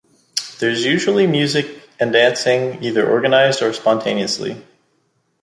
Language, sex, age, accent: English, male, 30-39, Canadian English